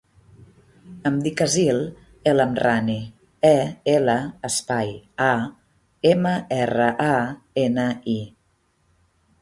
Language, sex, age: Catalan, female, 30-39